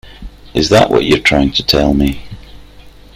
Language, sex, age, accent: English, male, 40-49, Scottish English